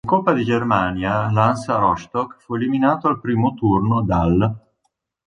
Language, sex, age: Italian, male, 50-59